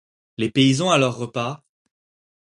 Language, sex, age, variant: French, male, 19-29, Français de métropole